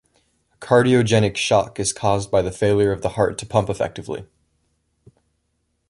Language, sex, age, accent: English, male, under 19, United States English